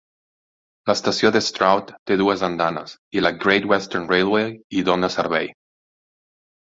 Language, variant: Catalan, Central